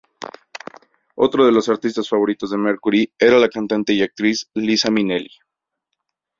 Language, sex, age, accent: Spanish, male, 19-29, México